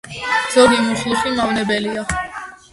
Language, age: Georgian, 19-29